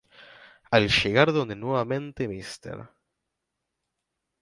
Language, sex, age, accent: Spanish, male, under 19, Rioplatense: Argentina, Uruguay, este de Bolivia, Paraguay